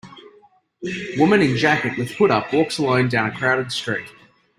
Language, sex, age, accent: English, male, 30-39, Australian English